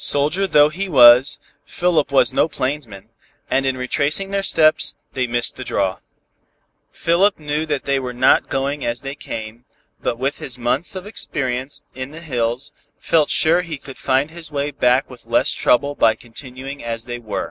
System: none